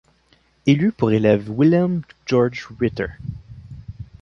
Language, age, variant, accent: French, 19-29, Français d'Amérique du Nord, Français du Canada